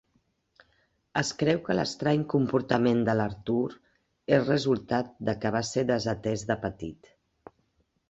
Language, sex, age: Catalan, female, 60-69